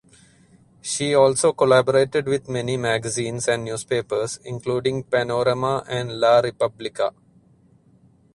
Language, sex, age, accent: English, male, 30-39, India and South Asia (India, Pakistan, Sri Lanka)